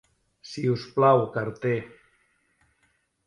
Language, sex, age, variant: Catalan, male, 50-59, Central